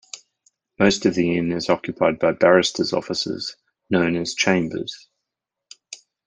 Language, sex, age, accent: English, male, 40-49, Australian English